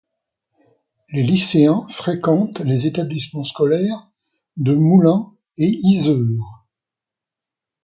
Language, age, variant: French, 60-69, Français de métropole